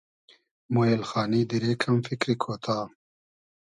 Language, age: Hazaragi, 30-39